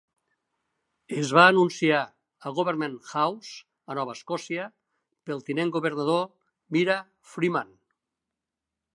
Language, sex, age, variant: Catalan, male, 60-69, Nord-Occidental